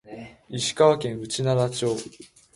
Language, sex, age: Japanese, male, under 19